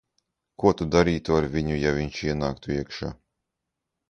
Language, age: Latvian, 19-29